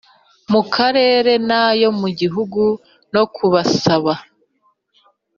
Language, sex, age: Kinyarwanda, female, 30-39